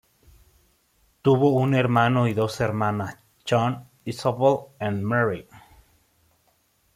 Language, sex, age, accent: Spanish, male, 19-29, México